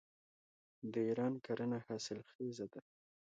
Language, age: Pashto, 19-29